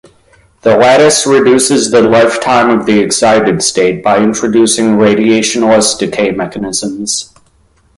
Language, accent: English, United States English